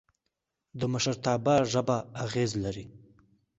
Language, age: Pashto, under 19